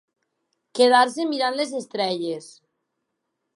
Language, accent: Catalan, valencià